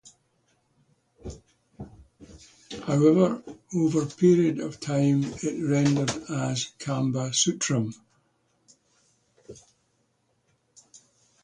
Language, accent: English, Scottish English